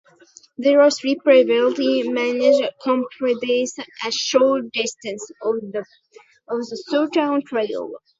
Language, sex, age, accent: English, female, under 19, United States English